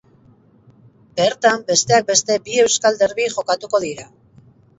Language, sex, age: Basque, female, 50-59